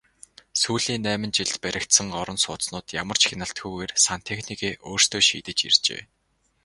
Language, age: Mongolian, 19-29